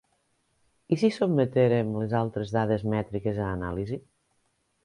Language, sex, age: Catalan, female, 50-59